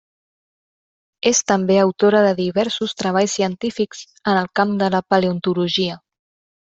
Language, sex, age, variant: Catalan, female, 19-29, Central